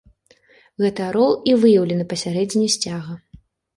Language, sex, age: Belarusian, female, 19-29